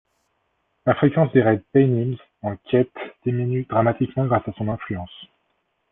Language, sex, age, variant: French, male, 19-29, Français de métropole